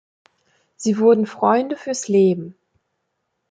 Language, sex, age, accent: German, female, 19-29, Deutschland Deutsch